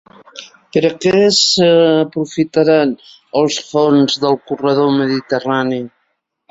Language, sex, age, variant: Catalan, female, 70-79, Central